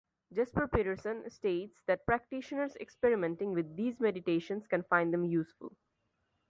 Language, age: English, 19-29